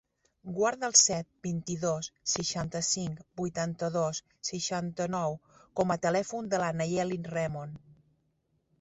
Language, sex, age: Catalan, female, 50-59